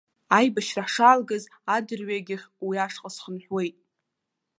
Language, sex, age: Abkhazian, female, 19-29